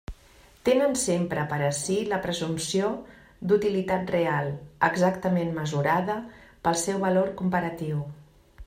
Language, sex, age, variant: Catalan, female, 50-59, Central